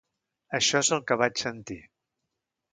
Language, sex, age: Catalan, male, 60-69